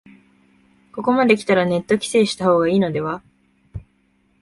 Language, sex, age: Japanese, female, 19-29